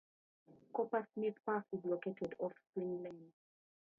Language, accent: English, United States English